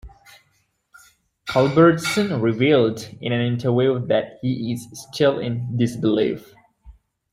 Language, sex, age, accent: English, male, 19-29, United States English